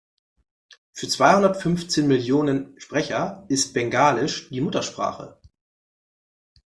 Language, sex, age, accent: German, male, 40-49, Deutschland Deutsch